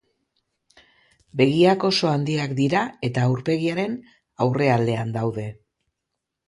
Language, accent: Basque, Erdialdekoa edo Nafarra (Gipuzkoa, Nafarroa)